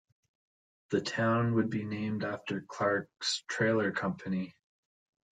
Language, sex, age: English, male, 30-39